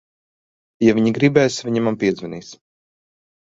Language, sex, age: Latvian, male, 19-29